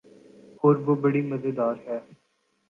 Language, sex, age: Urdu, male, 19-29